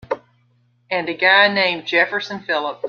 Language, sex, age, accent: English, female, 50-59, United States English